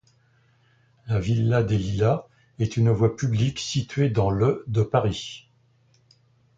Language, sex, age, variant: French, male, 70-79, Français de métropole